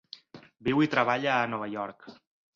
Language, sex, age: Catalan, male, 30-39